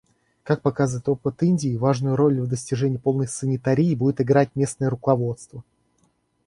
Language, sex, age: Russian, male, 19-29